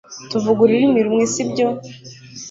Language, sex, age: Kinyarwanda, female, 19-29